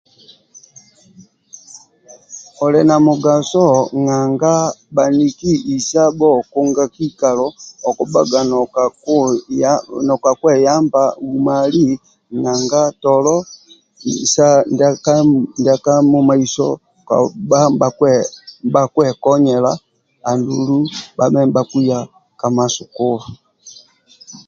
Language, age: Amba (Uganda), 50-59